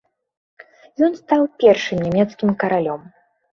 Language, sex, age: Belarusian, female, 19-29